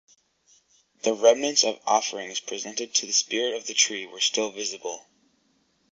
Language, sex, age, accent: English, male, under 19, United States English